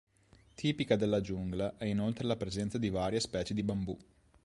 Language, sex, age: Italian, male, 30-39